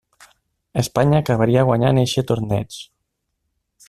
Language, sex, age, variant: Catalan, male, 30-39, Central